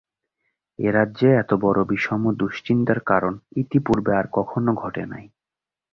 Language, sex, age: Bengali, male, 19-29